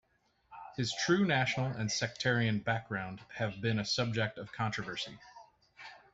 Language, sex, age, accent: English, male, 30-39, United States English